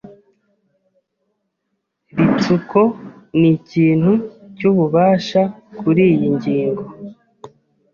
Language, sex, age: Kinyarwanda, male, 30-39